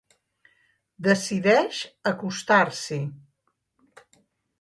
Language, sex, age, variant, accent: Catalan, female, 60-69, Central, central